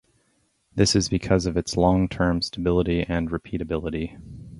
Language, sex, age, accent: English, male, 30-39, United States English